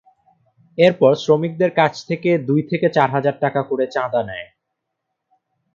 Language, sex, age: Bengali, male, 19-29